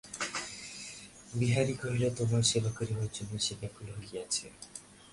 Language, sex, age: Bengali, male, under 19